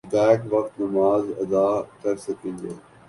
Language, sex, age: Urdu, male, 19-29